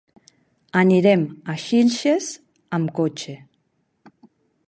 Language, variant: Catalan, Nord-Occidental